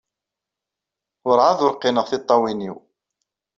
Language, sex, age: Kabyle, male, 40-49